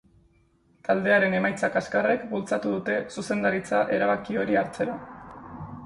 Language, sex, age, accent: Basque, female, 19-29, Mendebalekoa (Araba, Bizkaia, Gipuzkoako mendebaleko herri batzuk)